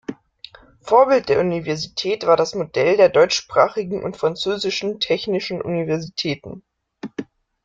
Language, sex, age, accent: German, female, 19-29, Deutschland Deutsch